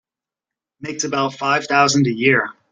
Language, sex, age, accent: English, male, 30-39, United States English